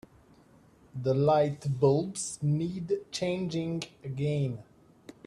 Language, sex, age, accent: English, male, 19-29, United States English